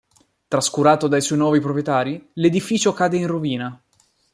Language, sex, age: Italian, male, 19-29